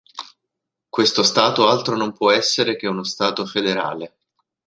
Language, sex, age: Italian, male, 30-39